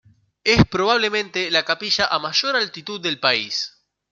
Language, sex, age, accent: Spanish, male, 19-29, Rioplatense: Argentina, Uruguay, este de Bolivia, Paraguay